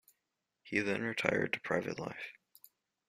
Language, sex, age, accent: English, male, under 19, United States English